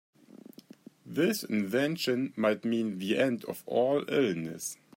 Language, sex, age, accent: English, male, 19-29, Canadian English